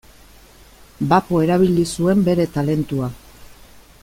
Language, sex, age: Basque, female, 50-59